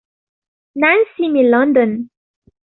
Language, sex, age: Arabic, female, 19-29